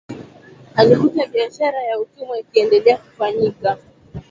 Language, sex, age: Swahili, female, 19-29